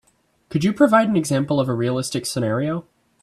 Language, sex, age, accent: English, female, under 19, United States English